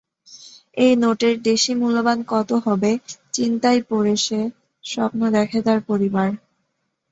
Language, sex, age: Bengali, female, under 19